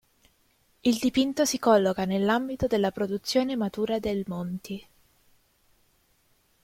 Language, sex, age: Italian, female, 19-29